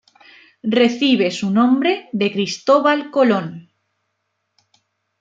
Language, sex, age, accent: Spanish, female, 19-29, España: Norte peninsular (Asturias, Castilla y León, Cantabria, País Vasco, Navarra, Aragón, La Rioja, Guadalajara, Cuenca)